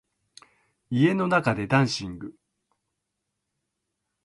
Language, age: Japanese, 50-59